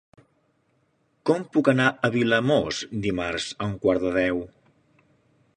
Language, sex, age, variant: Catalan, male, 40-49, Central